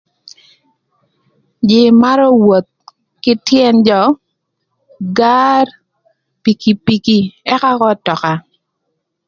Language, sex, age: Thur, female, 30-39